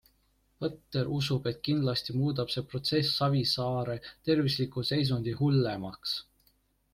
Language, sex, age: Estonian, male, 19-29